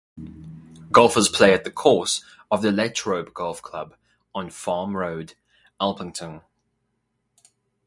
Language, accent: English, Southern African (South Africa, Zimbabwe, Namibia)